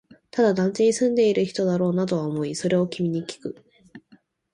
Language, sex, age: Japanese, female, 19-29